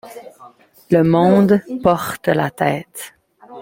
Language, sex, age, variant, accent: French, female, 19-29, Français d'Amérique du Nord, Français du Canada